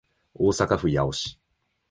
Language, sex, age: Japanese, male, 19-29